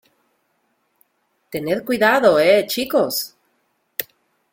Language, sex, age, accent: Spanish, female, 40-49, América central